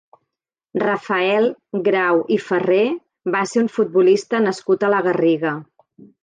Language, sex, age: Catalan, female, 50-59